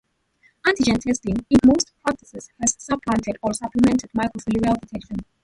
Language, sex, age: English, female, 30-39